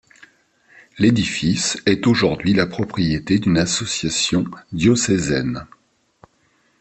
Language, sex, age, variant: French, male, 50-59, Français de métropole